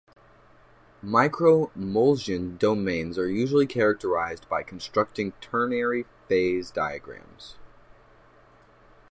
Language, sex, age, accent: English, male, under 19, United States English